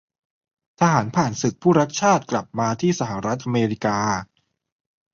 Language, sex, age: Thai, male, 30-39